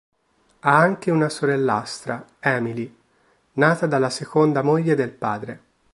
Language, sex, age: Italian, male, 19-29